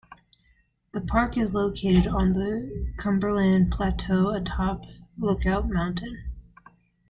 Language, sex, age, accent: English, female, 19-29, United States English